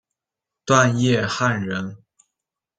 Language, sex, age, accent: Chinese, male, 19-29, 出生地：山西省